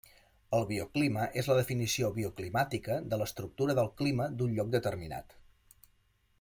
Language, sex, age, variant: Catalan, male, 40-49, Central